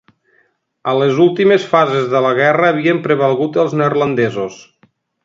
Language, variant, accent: Catalan, Nord-Occidental, nord-occidental